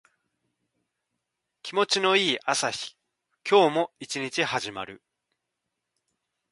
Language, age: Japanese, 30-39